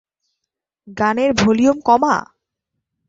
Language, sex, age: Bengali, female, 19-29